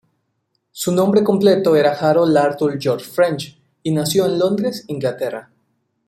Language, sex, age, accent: Spanish, male, 19-29, México